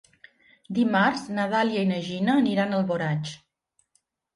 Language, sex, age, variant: Catalan, female, 50-59, Central